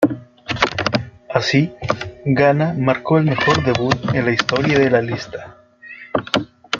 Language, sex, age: Spanish, male, 30-39